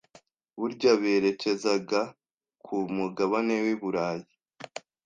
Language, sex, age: Kinyarwanda, male, under 19